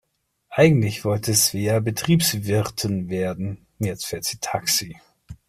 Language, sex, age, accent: German, male, 30-39, Deutschland Deutsch